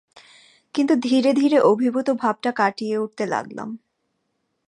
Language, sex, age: Bengali, female, 19-29